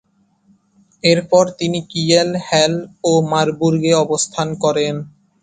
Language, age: Bengali, 19-29